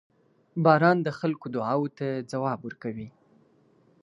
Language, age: Pashto, 19-29